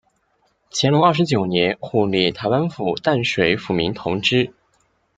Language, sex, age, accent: Chinese, male, 19-29, 出生地：山东省